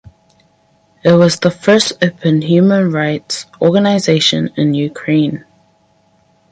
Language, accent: English, New Zealand English